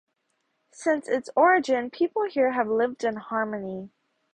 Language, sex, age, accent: English, female, under 19, United States English